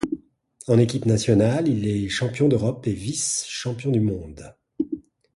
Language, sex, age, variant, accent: French, male, 40-49, Français d'Europe, Français de Belgique